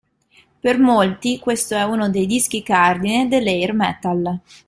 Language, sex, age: Italian, female, 30-39